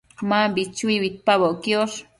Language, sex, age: Matsés, female, 30-39